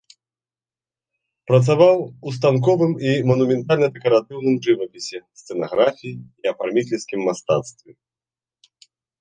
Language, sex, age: Belarusian, male, 30-39